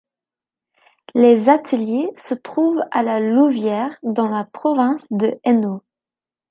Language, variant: French, Français de métropole